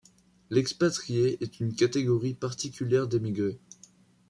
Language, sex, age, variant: French, male, under 19, Français de métropole